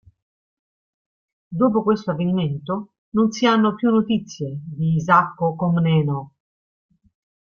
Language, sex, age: Italian, female, 40-49